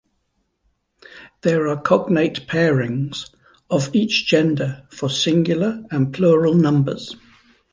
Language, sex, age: English, male, 50-59